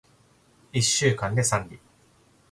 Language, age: Japanese, 30-39